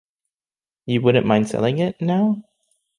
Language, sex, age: English, male, 19-29